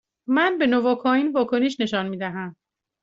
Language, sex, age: Persian, female, 40-49